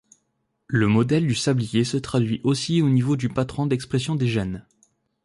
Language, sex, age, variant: French, male, 19-29, Français de métropole